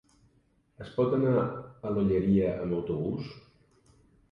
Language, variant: Catalan, Septentrional